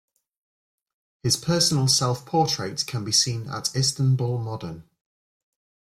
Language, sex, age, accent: English, male, 30-39, England English